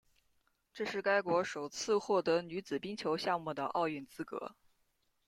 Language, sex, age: Chinese, female, 19-29